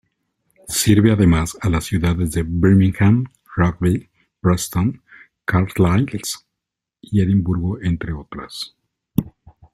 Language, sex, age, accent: Spanish, male, 50-59, México